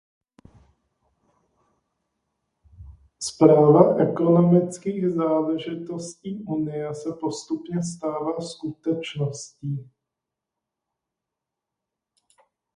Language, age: Czech, 30-39